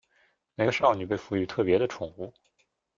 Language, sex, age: Chinese, male, 19-29